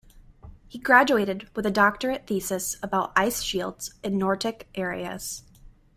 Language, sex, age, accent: English, female, 19-29, United States English